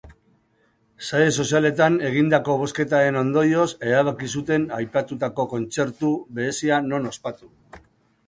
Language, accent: Basque, Mendebalekoa (Araba, Bizkaia, Gipuzkoako mendebaleko herri batzuk)